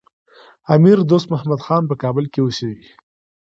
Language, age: Pashto, 19-29